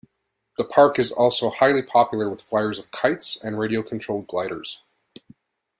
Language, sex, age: English, male, 40-49